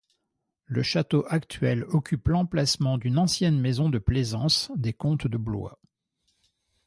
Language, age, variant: French, 50-59, Français de métropole